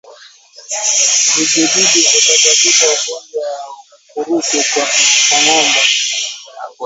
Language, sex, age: Swahili, male, 19-29